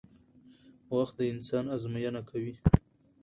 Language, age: Pashto, 19-29